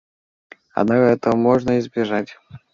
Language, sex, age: Russian, male, 19-29